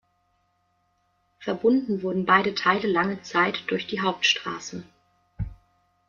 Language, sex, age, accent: German, female, 19-29, Deutschland Deutsch